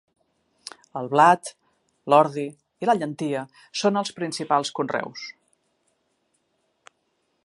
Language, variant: Catalan, Central